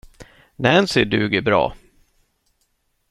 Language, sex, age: Swedish, male, 50-59